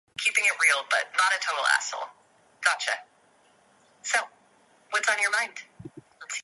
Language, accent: English, United States English